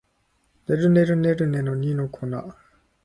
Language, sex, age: Japanese, male, 19-29